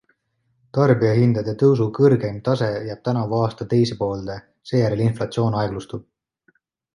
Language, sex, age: Estonian, male, 19-29